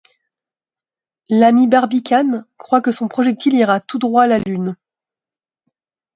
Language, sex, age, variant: French, female, 30-39, Français de métropole